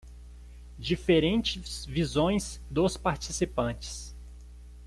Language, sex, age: Portuguese, male, 30-39